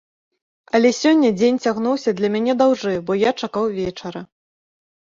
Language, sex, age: Belarusian, female, 30-39